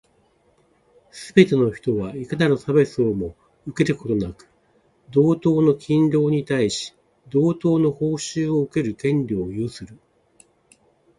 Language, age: Japanese, 60-69